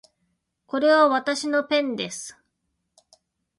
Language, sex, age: Japanese, female, 40-49